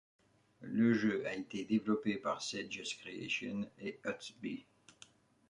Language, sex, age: French, male, 40-49